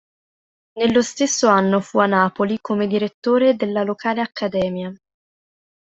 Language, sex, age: Italian, female, 19-29